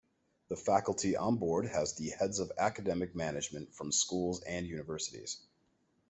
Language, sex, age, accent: English, male, 30-39, United States English